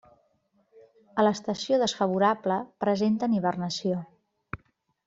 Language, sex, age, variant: Catalan, female, 50-59, Central